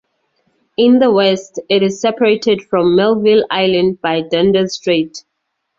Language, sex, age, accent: English, female, 30-39, Southern African (South Africa, Zimbabwe, Namibia)